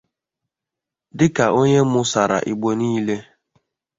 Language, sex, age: Igbo, male, 19-29